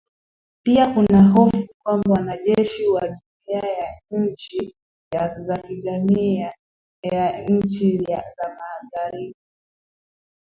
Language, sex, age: Swahili, female, 19-29